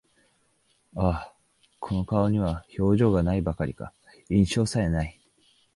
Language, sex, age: Japanese, male, 19-29